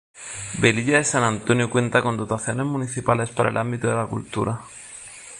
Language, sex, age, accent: Spanish, male, 40-49, España: Sur peninsular (Andalucia, Extremadura, Murcia)